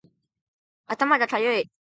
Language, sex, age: Japanese, female, 19-29